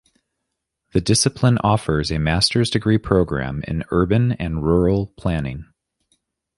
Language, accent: English, United States English